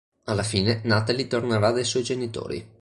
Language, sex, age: Italian, male, under 19